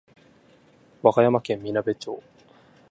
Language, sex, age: Japanese, male, under 19